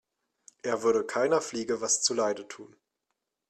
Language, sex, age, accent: German, male, 19-29, Deutschland Deutsch